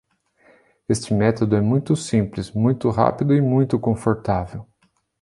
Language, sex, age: Portuguese, male, 30-39